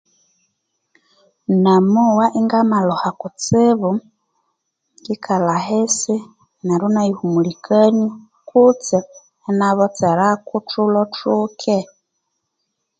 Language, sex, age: Konzo, female, 30-39